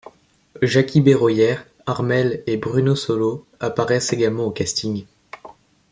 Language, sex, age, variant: French, male, under 19, Français de métropole